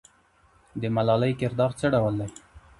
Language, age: Pashto, 19-29